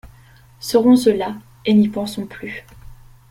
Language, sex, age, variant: French, female, under 19, Français de métropole